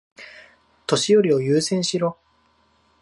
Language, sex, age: Japanese, male, 19-29